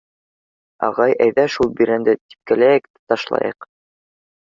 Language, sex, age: Bashkir, male, under 19